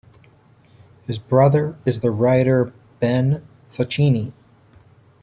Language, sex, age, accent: English, male, 30-39, United States English